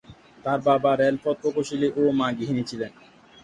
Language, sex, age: Bengali, male, 19-29